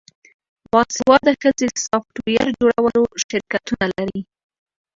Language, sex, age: Pashto, female, 19-29